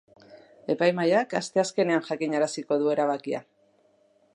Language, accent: Basque, Mendebalekoa (Araba, Bizkaia, Gipuzkoako mendebaleko herri batzuk)